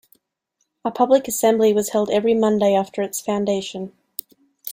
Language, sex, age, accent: English, female, 19-29, Australian English